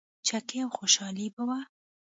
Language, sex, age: Pashto, female, 19-29